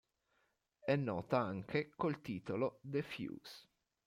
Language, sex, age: Italian, male, 19-29